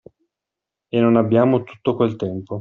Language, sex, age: Italian, male, 40-49